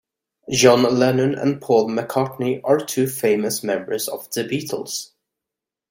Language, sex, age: English, male, 19-29